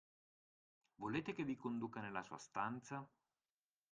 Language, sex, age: Italian, male, 50-59